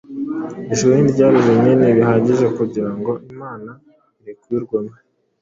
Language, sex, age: Kinyarwanda, male, 19-29